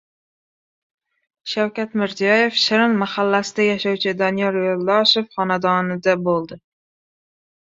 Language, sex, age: Uzbek, male, under 19